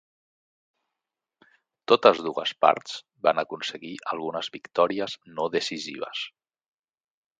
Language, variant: Catalan, Central